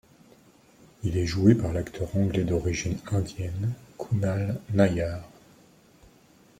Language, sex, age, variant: French, male, 50-59, Français de métropole